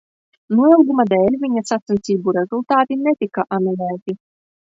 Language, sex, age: Latvian, female, 19-29